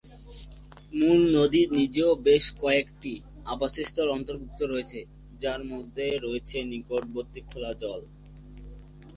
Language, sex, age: Bengali, male, under 19